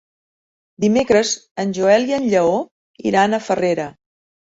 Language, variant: Catalan, Central